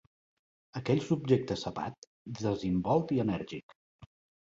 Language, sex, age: Catalan, male, 50-59